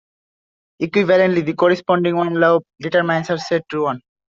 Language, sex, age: English, male, under 19